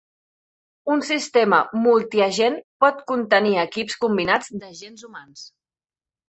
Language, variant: Catalan, Central